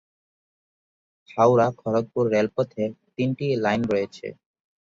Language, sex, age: Bengali, male, 19-29